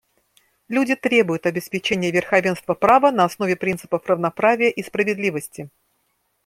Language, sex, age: Russian, female, 50-59